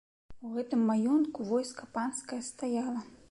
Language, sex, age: Belarusian, female, 30-39